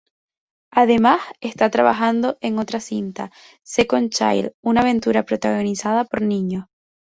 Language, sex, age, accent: Spanish, female, 19-29, España: Islas Canarias